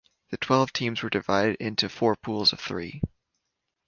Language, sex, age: English, male, 19-29